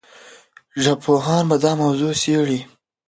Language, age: Pashto, under 19